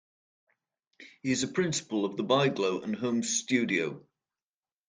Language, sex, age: English, male, 50-59